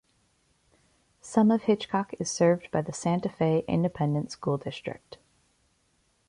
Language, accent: English, United States English